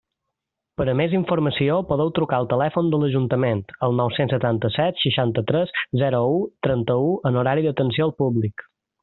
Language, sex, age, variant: Catalan, male, 19-29, Balear